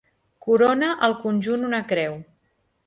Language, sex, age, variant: Catalan, female, 40-49, Central